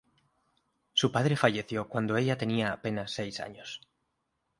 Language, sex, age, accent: Spanish, male, 19-29, España: Norte peninsular (Asturias, Castilla y León, Cantabria, País Vasco, Navarra, Aragón, La Rioja, Guadalajara, Cuenca)